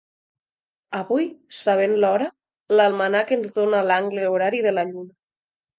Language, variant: Catalan, Nord-Occidental